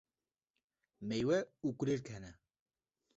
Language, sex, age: Kurdish, male, 19-29